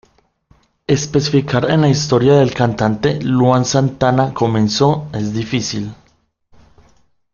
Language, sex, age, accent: Spanish, male, 19-29, Caribe: Cuba, Venezuela, Puerto Rico, República Dominicana, Panamá, Colombia caribeña, México caribeño, Costa del golfo de México